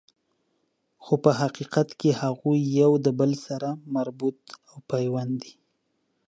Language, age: Pashto, 19-29